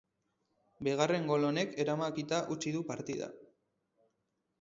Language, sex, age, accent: Basque, male, 30-39, Mendebalekoa (Araba, Bizkaia, Gipuzkoako mendebaleko herri batzuk)